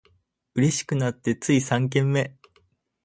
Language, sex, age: Japanese, male, under 19